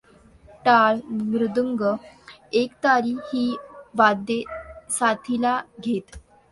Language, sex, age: Marathi, female, under 19